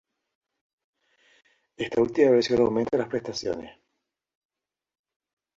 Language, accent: Spanish, Chileno: Chile, Cuyo